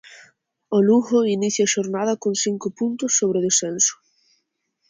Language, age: Galician, 19-29